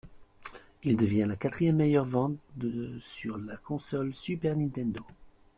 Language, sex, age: French, male, 30-39